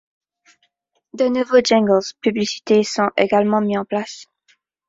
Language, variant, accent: French, Français d'Amérique du Nord, Français du Canada